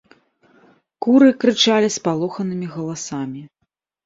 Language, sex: Belarusian, female